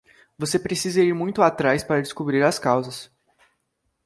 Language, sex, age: Portuguese, male, 19-29